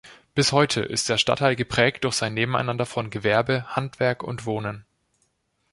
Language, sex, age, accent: German, male, 19-29, Deutschland Deutsch